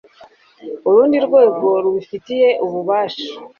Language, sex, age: Kinyarwanda, female, 30-39